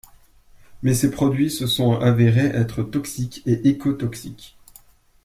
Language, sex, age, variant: French, male, 19-29, Français de métropole